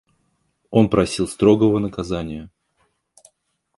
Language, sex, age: Russian, male, 30-39